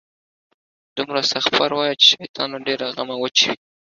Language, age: Pashto, 19-29